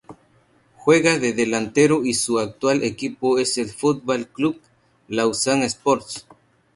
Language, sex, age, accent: Spanish, male, 30-39, México